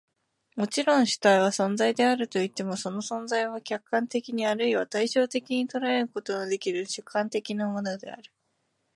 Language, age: Japanese, 19-29